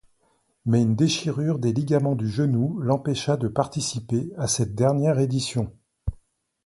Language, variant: French, Français de métropole